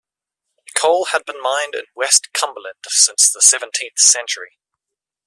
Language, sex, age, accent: English, male, 19-29, Australian English